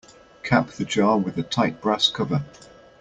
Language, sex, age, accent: English, male, 30-39, England English